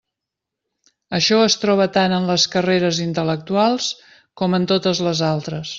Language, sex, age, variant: Catalan, female, 50-59, Central